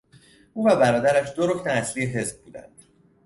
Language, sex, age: Persian, male, 19-29